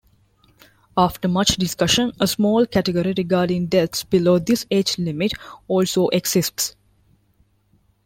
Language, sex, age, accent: English, female, 19-29, India and South Asia (India, Pakistan, Sri Lanka)